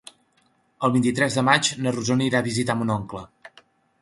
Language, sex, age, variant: Catalan, male, 30-39, Central